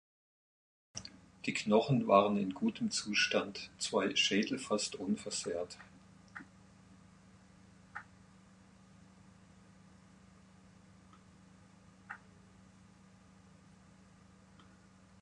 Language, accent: German, Deutschland Deutsch